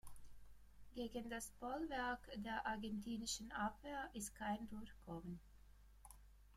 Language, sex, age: German, female, 30-39